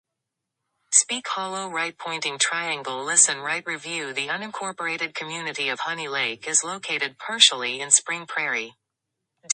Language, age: English, under 19